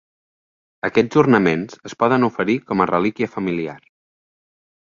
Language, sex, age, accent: Catalan, male, 19-29, central; nord-occidental